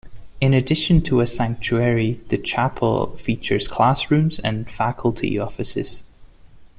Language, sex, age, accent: English, male, 30-39, India and South Asia (India, Pakistan, Sri Lanka)